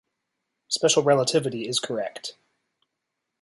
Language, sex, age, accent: English, male, 30-39, Canadian English